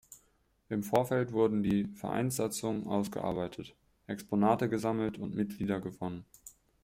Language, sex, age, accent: German, male, 19-29, Deutschland Deutsch